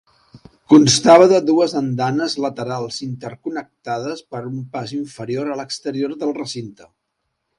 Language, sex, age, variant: Catalan, male, 50-59, Central